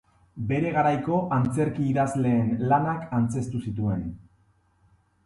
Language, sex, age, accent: Basque, male, 30-39, Erdialdekoa edo Nafarra (Gipuzkoa, Nafarroa)